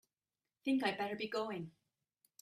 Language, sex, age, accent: English, female, 30-39, Irish English